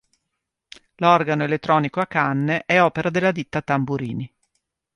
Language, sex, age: Italian, female, 50-59